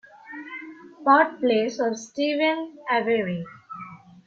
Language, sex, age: English, female, 19-29